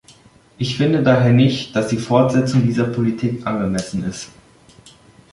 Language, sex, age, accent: German, male, under 19, Deutschland Deutsch